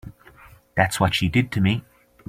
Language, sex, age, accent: English, male, 30-39, Irish English